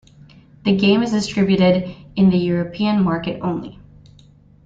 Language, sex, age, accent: English, female, 19-29, United States English